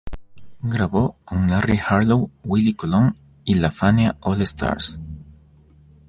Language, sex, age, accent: Spanish, male, 30-39, Andino-Pacífico: Colombia, Perú, Ecuador, oeste de Bolivia y Venezuela andina